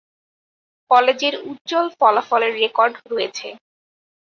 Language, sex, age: Bengali, female, 19-29